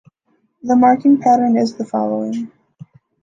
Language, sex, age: English, female, under 19